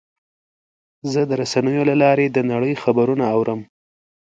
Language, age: Pashto, under 19